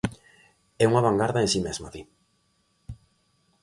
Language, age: Galician, 19-29